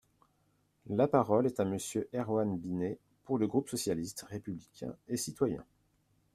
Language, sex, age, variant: French, male, 40-49, Français de métropole